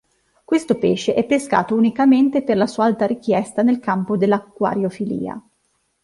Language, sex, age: Italian, female, 30-39